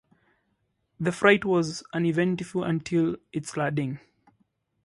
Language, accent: English, England English